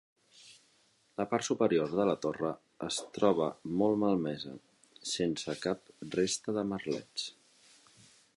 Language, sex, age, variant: Catalan, male, 40-49, Central